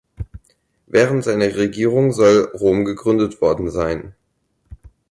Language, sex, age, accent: German, male, 19-29, Deutschland Deutsch